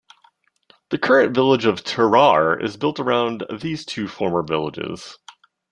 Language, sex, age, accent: English, male, 30-39, United States English